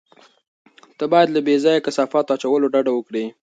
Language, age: Pashto, 19-29